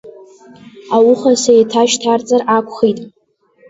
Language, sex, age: Abkhazian, female, under 19